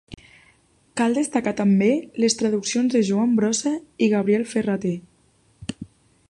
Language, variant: Catalan, Nord-Occidental